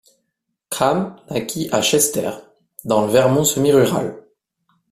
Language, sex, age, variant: French, male, 30-39, Français de métropole